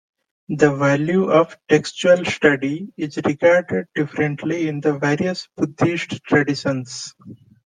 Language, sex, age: English, male, 19-29